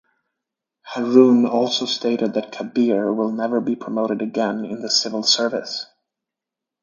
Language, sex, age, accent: English, male, 30-39, United States English